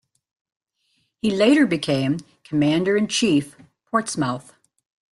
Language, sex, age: English, female, 70-79